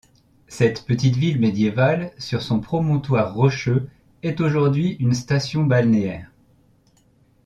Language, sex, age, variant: French, male, 30-39, Français de métropole